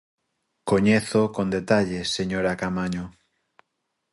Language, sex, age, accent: Galician, male, 19-29, Oriental (común en zona oriental)